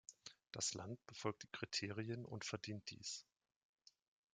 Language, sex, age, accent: German, male, 30-39, Deutschland Deutsch